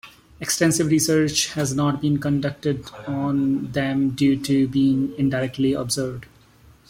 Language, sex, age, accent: English, male, 30-39, India and South Asia (India, Pakistan, Sri Lanka)